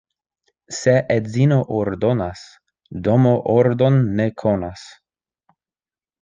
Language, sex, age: Esperanto, male, 19-29